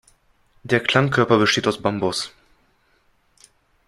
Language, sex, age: German, male, 19-29